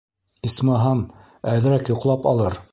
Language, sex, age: Bashkir, male, 60-69